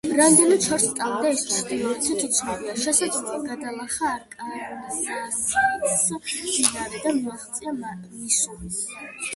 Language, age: Georgian, under 19